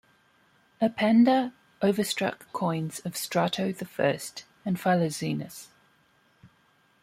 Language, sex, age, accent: English, female, 30-39, Australian English